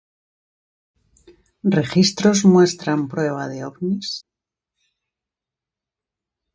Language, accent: Spanish, España: Centro-Sur peninsular (Madrid, Toledo, Castilla-La Mancha)